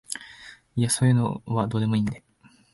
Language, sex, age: Japanese, male, 19-29